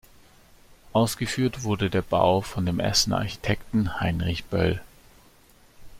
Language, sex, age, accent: German, male, 30-39, Deutschland Deutsch